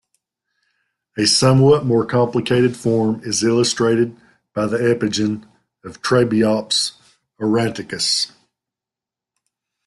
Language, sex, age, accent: English, male, 40-49, United States English